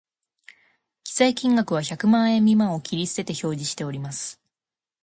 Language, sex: Japanese, female